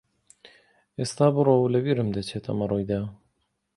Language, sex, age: Central Kurdish, male, 19-29